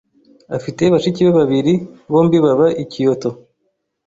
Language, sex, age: Kinyarwanda, male, 30-39